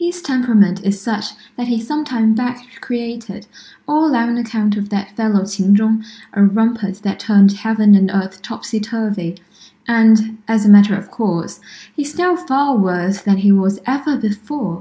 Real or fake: real